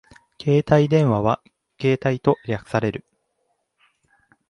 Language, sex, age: Japanese, male, 19-29